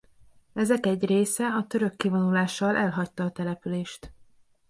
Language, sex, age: Hungarian, female, 19-29